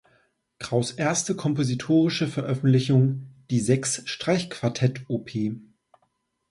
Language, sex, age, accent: German, male, 30-39, Deutschland Deutsch